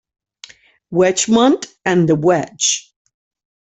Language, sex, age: English, female, 60-69